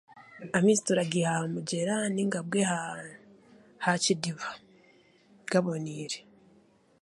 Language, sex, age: Chiga, female, 19-29